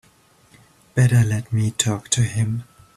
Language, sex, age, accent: English, male, 30-39, England English